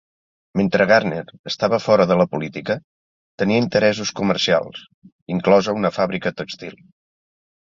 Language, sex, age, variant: Catalan, male, 50-59, Central